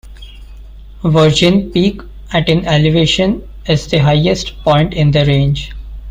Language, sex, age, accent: English, male, 19-29, India and South Asia (India, Pakistan, Sri Lanka)